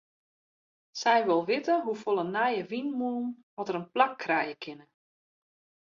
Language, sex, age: Western Frisian, female, 40-49